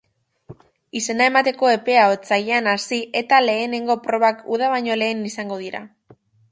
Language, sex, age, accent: Basque, female, under 19, Mendebalekoa (Araba, Bizkaia, Gipuzkoako mendebaleko herri batzuk)